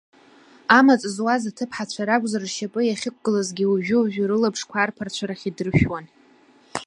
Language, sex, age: Abkhazian, female, under 19